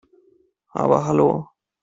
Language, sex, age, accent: German, male, 19-29, Deutschland Deutsch